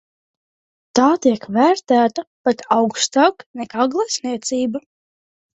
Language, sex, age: Latvian, female, under 19